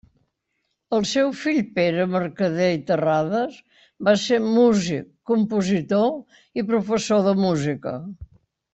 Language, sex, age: Catalan, female, 90+